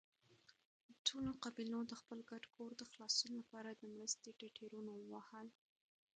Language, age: Pashto, under 19